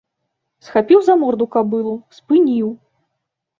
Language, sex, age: Belarusian, female, 19-29